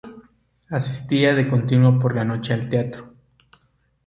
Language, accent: Spanish, México